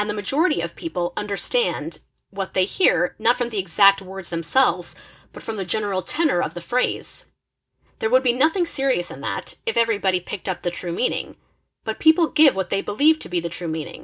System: none